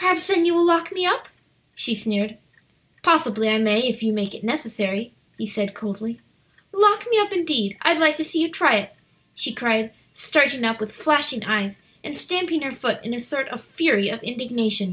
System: none